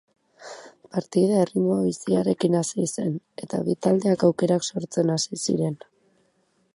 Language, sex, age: Basque, female, 19-29